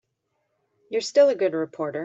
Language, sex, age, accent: English, female, 30-39, United States English